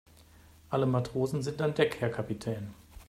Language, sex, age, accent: German, male, 50-59, Deutschland Deutsch